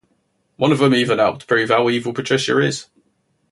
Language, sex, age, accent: English, male, 19-29, England English